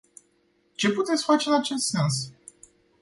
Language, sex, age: Romanian, male, 19-29